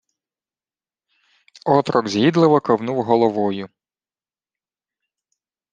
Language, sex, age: Ukrainian, male, 19-29